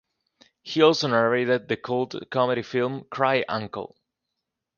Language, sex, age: English, male, 19-29